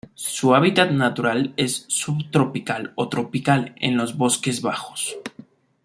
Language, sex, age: Spanish, male, 19-29